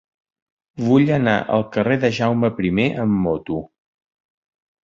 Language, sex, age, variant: Catalan, male, 60-69, Central